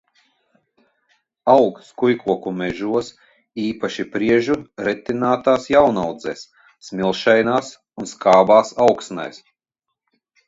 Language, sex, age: Latvian, male, 40-49